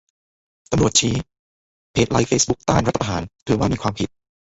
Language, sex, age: Thai, male, 19-29